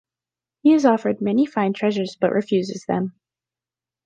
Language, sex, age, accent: English, female, under 19, United States English